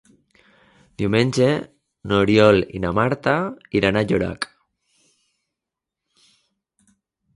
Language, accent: Catalan, valencià